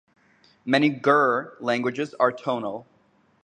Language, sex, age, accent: English, male, 19-29, United States English